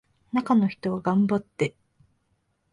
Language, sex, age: Japanese, female, 19-29